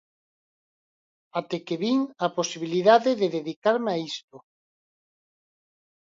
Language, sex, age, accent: Galician, male, 50-59, Normativo (estándar)